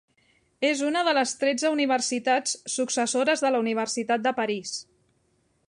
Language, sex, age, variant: Catalan, female, 40-49, Central